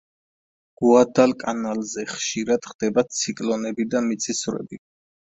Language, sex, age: Georgian, male, 30-39